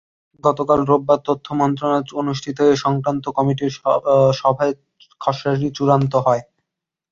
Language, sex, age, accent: Bengali, male, under 19, শুদ্ধ